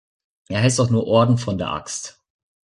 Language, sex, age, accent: German, male, under 19, Deutschland Deutsch